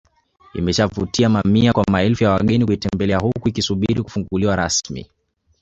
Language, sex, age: Swahili, male, 19-29